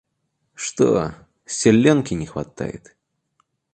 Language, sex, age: Russian, male, 19-29